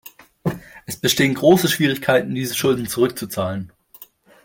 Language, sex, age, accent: German, male, 19-29, Deutschland Deutsch